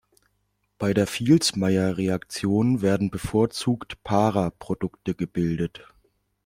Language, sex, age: German, male, 19-29